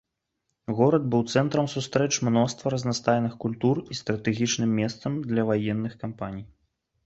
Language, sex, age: Belarusian, male, 19-29